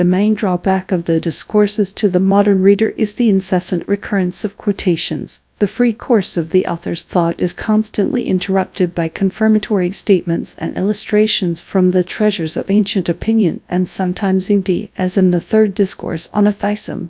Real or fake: fake